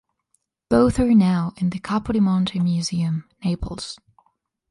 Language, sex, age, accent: English, female, 19-29, United States English